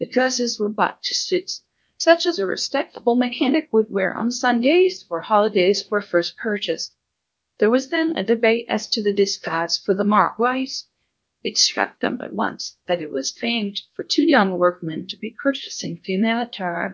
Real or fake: fake